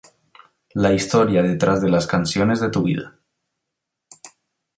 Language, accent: Spanish, Andino-Pacífico: Colombia, Perú, Ecuador, oeste de Bolivia y Venezuela andina